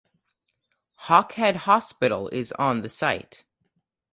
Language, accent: English, United States English